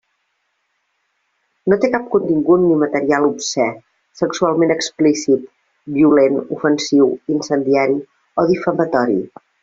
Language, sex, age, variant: Catalan, female, 50-59, Central